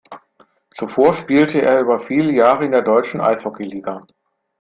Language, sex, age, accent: German, male, 50-59, Deutschland Deutsch